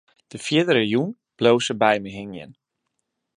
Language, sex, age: Western Frisian, male, 19-29